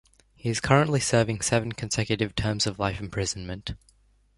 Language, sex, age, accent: English, male, under 19, Australian English